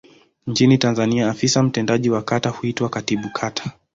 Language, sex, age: Swahili, male, 19-29